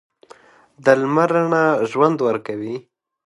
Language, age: Pashto, 19-29